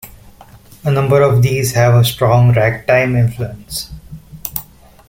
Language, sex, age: English, male, 19-29